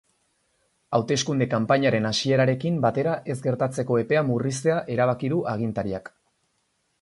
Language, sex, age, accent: Basque, male, 19-29, Erdialdekoa edo Nafarra (Gipuzkoa, Nafarroa)